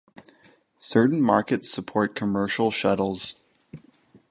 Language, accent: English, United States English